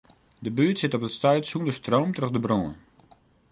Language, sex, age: Western Frisian, male, 19-29